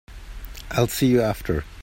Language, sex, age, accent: English, male, 30-39, England English